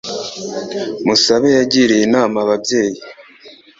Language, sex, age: Kinyarwanda, male, 19-29